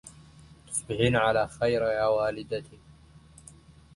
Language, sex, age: Arabic, male, 19-29